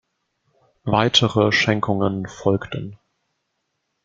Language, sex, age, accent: German, male, 19-29, Deutschland Deutsch